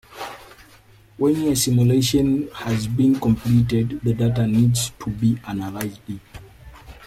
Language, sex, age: English, male, 19-29